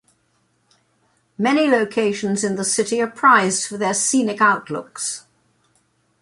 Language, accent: English, England English